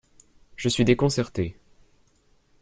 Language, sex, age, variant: French, male, 19-29, Français de métropole